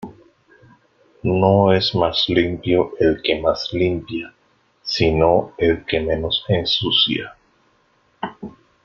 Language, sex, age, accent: Spanish, male, 50-59, América central